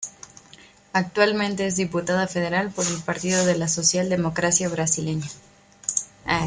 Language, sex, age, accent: Spanish, female, 19-29, México